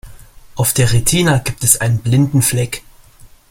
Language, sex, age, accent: German, male, under 19, Deutschland Deutsch